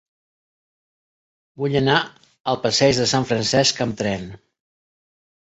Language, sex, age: Catalan, male, 60-69